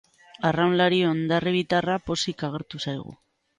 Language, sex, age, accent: Basque, female, 40-49, Mendebalekoa (Araba, Bizkaia, Gipuzkoako mendebaleko herri batzuk)